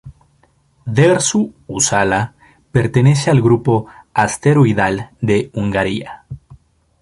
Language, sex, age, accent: Spanish, male, 19-29, México